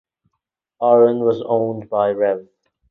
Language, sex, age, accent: English, male, 19-29, England English